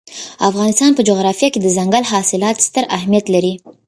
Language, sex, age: Pashto, female, 19-29